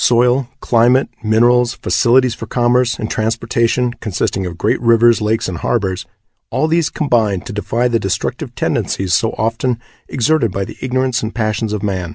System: none